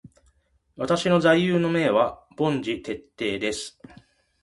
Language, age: Japanese, 50-59